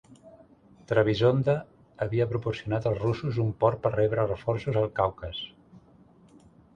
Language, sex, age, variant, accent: Catalan, male, 40-49, Central, central